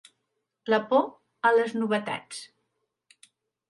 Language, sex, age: Catalan, female, 60-69